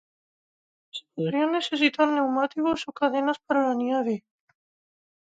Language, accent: Spanish, España: Centro-Sur peninsular (Madrid, Toledo, Castilla-La Mancha)